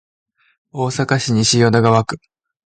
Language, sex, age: Japanese, male, 19-29